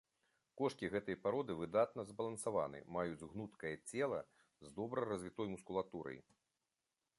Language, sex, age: Belarusian, male, 50-59